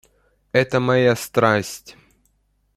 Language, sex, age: Russian, male, under 19